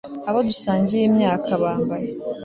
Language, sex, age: Kinyarwanda, female, 19-29